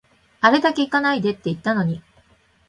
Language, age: Japanese, 50-59